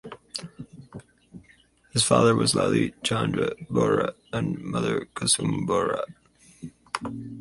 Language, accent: English, United States English